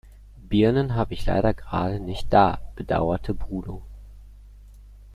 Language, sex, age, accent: German, male, 19-29, Deutschland Deutsch